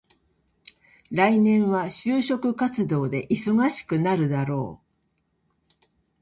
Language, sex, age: Japanese, female, 60-69